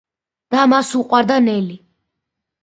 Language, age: Georgian, under 19